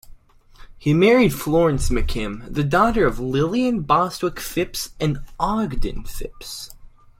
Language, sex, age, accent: English, male, under 19, United States English